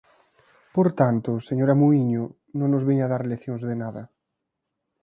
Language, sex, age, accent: Galician, male, 19-29, Atlántico (seseo e gheada)